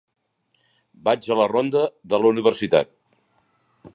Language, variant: Catalan, Central